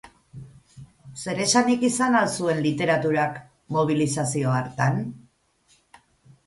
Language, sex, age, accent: Basque, female, 50-59, Erdialdekoa edo Nafarra (Gipuzkoa, Nafarroa)